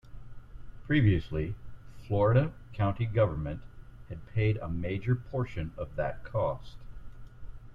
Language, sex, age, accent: English, male, 50-59, United States English